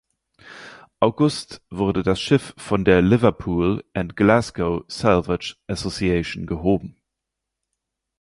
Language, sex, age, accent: German, male, 19-29, Deutschland Deutsch